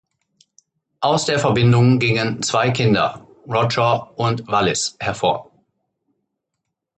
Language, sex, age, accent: German, male, 50-59, Deutschland Deutsch